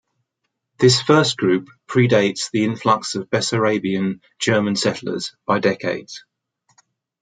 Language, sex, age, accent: English, male, 60-69, England English